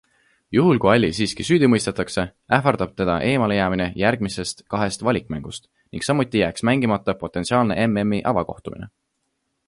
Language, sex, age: Estonian, male, 19-29